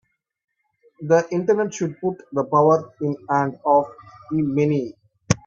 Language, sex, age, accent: English, male, 30-39, India and South Asia (India, Pakistan, Sri Lanka)